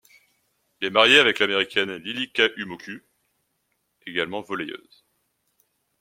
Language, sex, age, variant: French, male, 19-29, Français de métropole